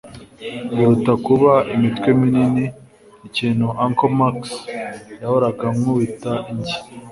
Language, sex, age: Kinyarwanda, male, 19-29